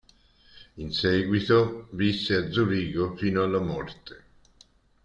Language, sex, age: Italian, male, 60-69